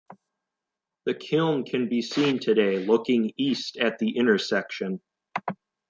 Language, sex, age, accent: English, male, under 19, United States English